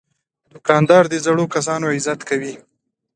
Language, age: Pashto, 30-39